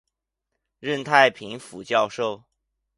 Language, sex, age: Chinese, male, 19-29